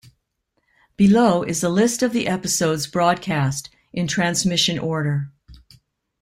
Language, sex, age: English, female, 60-69